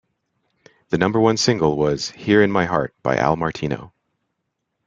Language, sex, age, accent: English, male, 30-39, United States English